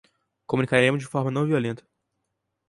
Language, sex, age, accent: Portuguese, male, 19-29, Mineiro